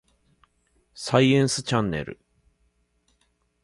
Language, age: Japanese, 40-49